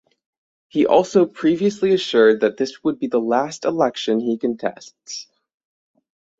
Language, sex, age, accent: English, male, under 19, United States English